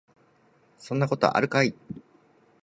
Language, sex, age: Japanese, male, 40-49